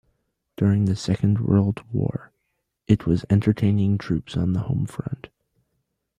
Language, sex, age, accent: English, male, under 19, United States English